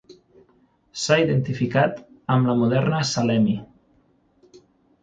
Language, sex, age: Catalan, male, 30-39